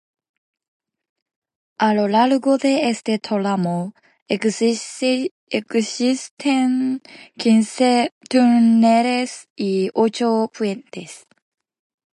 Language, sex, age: Spanish, female, 19-29